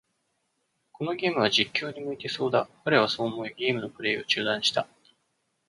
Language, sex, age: Japanese, male, 30-39